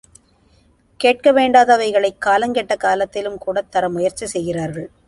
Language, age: Tamil, 50-59